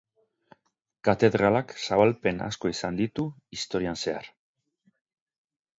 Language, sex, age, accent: Basque, male, 50-59, Mendebalekoa (Araba, Bizkaia, Gipuzkoako mendebaleko herri batzuk)